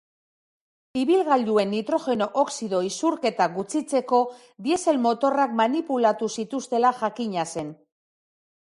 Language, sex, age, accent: Basque, female, 40-49, Mendebalekoa (Araba, Bizkaia, Gipuzkoako mendebaleko herri batzuk)